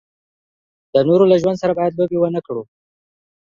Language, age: Pashto, 19-29